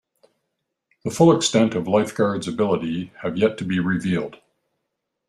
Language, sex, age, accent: English, male, 50-59, Canadian English